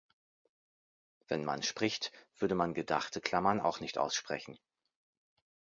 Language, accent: German, Deutschland Deutsch